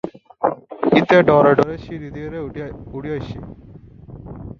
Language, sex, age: Bengali, male, 19-29